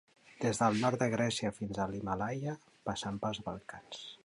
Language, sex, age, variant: Catalan, male, 50-59, Central